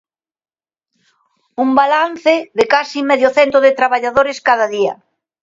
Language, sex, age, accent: Galician, female, 60-69, Normativo (estándar)